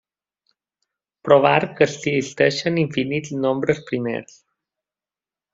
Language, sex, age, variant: Catalan, male, 30-39, Balear